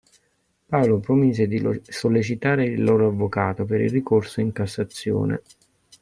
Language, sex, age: Italian, male, 40-49